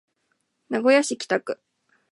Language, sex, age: Japanese, female, 19-29